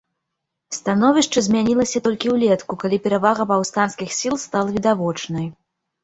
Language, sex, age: Belarusian, female, 19-29